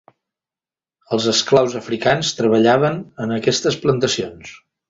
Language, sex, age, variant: Catalan, male, 40-49, Central